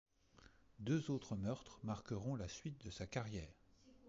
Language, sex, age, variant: French, male, 40-49, Français de métropole